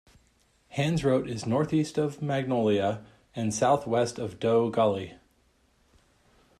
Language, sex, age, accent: English, male, 40-49, United States English